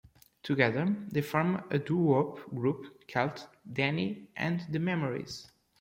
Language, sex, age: English, male, 19-29